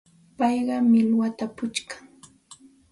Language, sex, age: Santa Ana de Tusi Pasco Quechua, female, 30-39